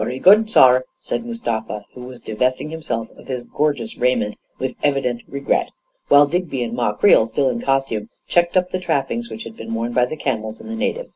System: none